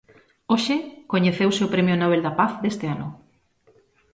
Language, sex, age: Galician, female, 30-39